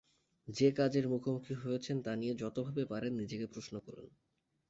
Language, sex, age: Bengali, male, 19-29